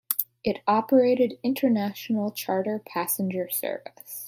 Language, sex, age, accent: English, female, under 19, United States English